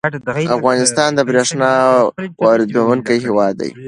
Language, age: Pashto, under 19